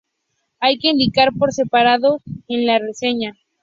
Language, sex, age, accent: Spanish, female, under 19, México